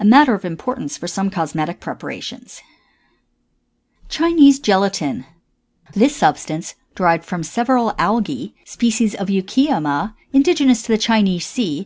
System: none